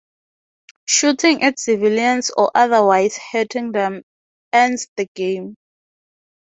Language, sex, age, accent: English, female, 19-29, Southern African (South Africa, Zimbabwe, Namibia)